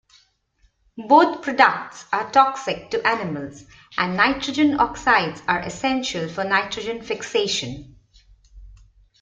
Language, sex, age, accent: English, female, 40-49, India and South Asia (India, Pakistan, Sri Lanka)